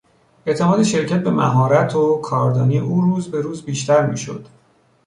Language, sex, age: Persian, male, 30-39